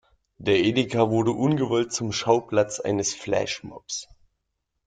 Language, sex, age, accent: German, male, 19-29, Deutschland Deutsch